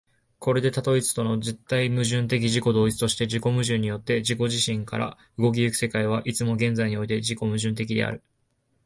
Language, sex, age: Japanese, male, 19-29